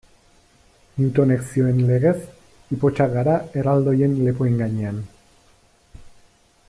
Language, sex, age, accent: Basque, male, 30-39, Erdialdekoa edo Nafarra (Gipuzkoa, Nafarroa)